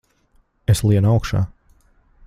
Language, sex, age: Latvian, male, 30-39